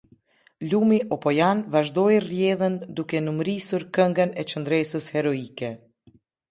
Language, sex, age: Albanian, female, 30-39